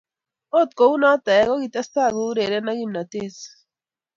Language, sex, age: Kalenjin, female, 40-49